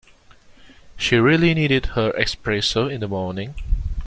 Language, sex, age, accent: English, male, 19-29, Singaporean English